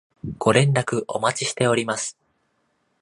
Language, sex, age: Japanese, male, 19-29